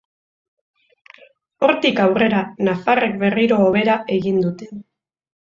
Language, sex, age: Basque, female, 30-39